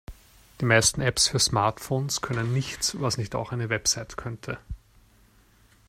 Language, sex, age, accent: German, male, 30-39, Österreichisches Deutsch